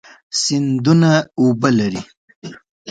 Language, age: Pashto, 19-29